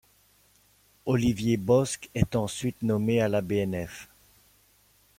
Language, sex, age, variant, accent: French, male, 50-59, Français d'Europe, Français de Belgique